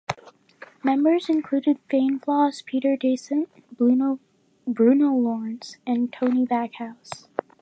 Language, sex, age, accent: English, female, under 19, United States English